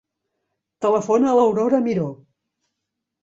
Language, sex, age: Catalan, female, 50-59